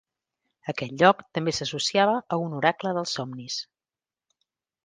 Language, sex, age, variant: Catalan, female, 40-49, Central